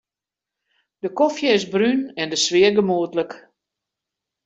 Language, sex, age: Western Frisian, female, 60-69